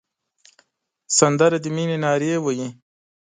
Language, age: Pashto, 19-29